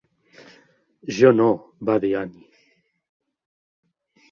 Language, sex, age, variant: Catalan, male, 50-59, Central